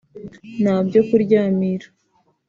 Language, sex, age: Kinyarwanda, female, 19-29